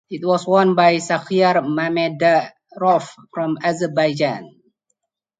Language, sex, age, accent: English, male, 40-49, Malaysian English